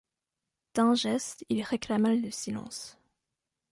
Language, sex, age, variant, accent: French, female, 19-29, Français d'Europe, Français de Suisse